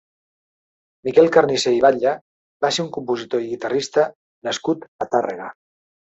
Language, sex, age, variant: Catalan, male, 60-69, Central